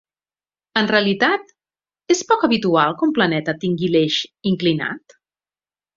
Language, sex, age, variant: Catalan, female, 50-59, Central